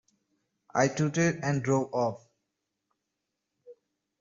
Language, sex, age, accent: English, male, 19-29, India and South Asia (India, Pakistan, Sri Lanka)